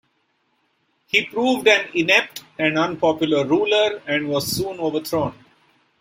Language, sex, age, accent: English, male, 50-59, India and South Asia (India, Pakistan, Sri Lanka)